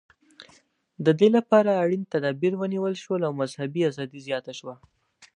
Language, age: Pashto, under 19